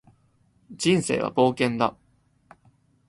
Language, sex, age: Japanese, male, 19-29